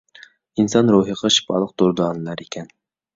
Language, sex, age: Uyghur, male, 19-29